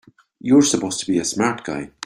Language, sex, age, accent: English, male, 60-69, Irish English